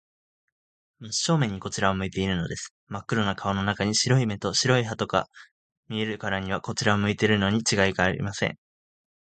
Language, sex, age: Japanese, male, 19-29